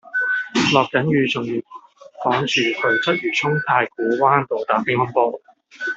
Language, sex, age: Cantonese, male, 19-29